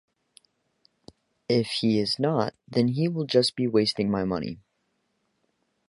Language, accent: English, United States English